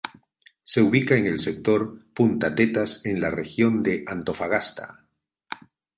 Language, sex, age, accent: Spanish, male, 50-59, Caribe: Cuba, Venezuela, Puerto Rico, República Dominicana, Panamá, Colombia caribeña, México caribeño, Costa del golfo de México